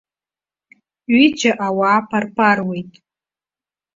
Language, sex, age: Abkhazian, female, 19-29